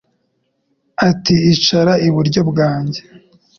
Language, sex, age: Kinyarwanda, male, under 19